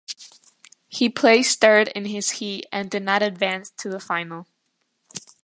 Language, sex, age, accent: English, female, under 19, United States English